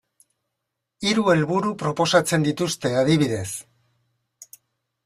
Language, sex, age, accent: Basque, male, 60-69, Mendebalekoa (Araba, Bizkaia, Gipuzkoako mendebaleko herri batzuk)